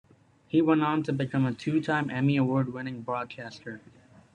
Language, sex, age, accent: English, male, under 19, United States English